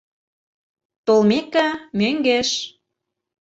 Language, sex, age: Mari, female, 19-29